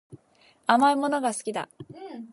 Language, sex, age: Japanese, female, 19-29